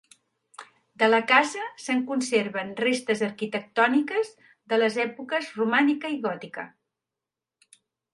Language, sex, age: Catalan, female, 60-69